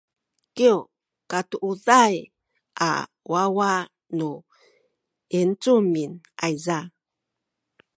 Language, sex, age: Sakizaya, female, 60-69